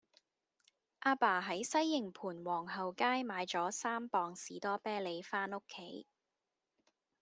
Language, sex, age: Cantonese, female, 30-39